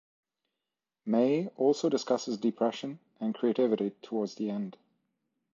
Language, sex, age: English, male, 30-39